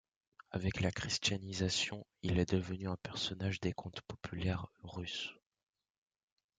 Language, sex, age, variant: French, male, under 19, Français de métropole